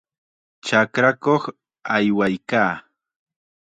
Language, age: Chiquián Ancash Quechua, 19-29